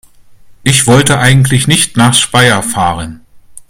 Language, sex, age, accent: German, male, 40-49, Deutschland Deutsch